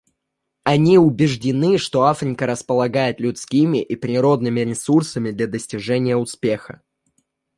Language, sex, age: Russian, male, 19-29